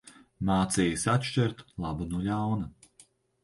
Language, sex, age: Latvian, male, 30-39